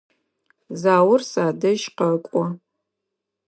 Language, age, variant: Adyghe, 40-49, Адыгабзэ (Кирил, пстэумэ зэдыряе)